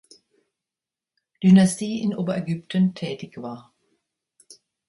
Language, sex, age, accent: German, female, 60-69, Deutschland Deutsch